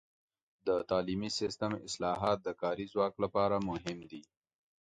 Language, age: Pashto, 30-39